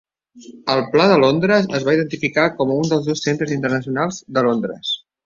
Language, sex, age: Catalan, male, 30-39